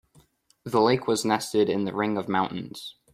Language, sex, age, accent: English, male, under 19, United States English